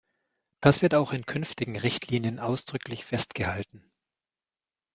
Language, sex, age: German, male, 40-49